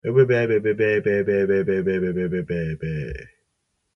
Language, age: English, 19-29